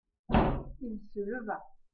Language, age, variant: French, 19-29, Français de métropole